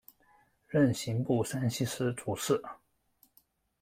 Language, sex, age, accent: Chinese, male, 19-29, 出生地：江苏省